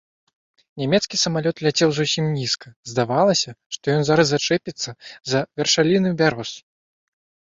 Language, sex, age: Belarusian, male, under 19